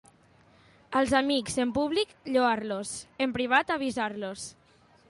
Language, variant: Catalan, Central